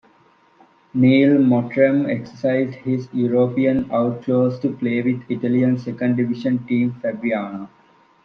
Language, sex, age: English, male, under 19